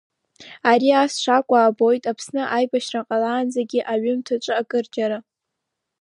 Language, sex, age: Abkhazian, female, 19-29